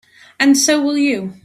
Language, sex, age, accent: English, female, 40-49, United States English